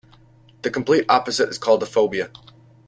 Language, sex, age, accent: English, male, 30-39, United States English